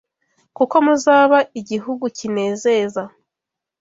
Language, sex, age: Kinyarwanda, female, 19-29